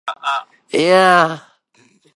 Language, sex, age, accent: English, female, under 19, United States English